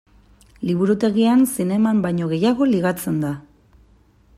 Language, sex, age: Basque, female, 30-39